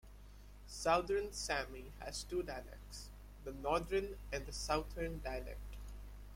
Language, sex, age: English, male, 19-29